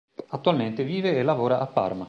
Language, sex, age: Italian, male, 40-49